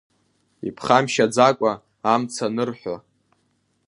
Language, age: Abkhazian, under 19